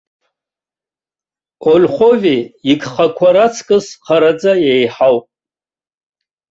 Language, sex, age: Abkhazian, male, 60-69